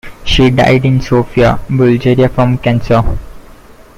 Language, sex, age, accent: English, male, 19-29, India and South Asia (India, Pakistan, Sri Lanka)